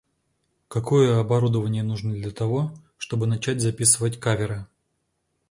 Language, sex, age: Russian, male, 40-49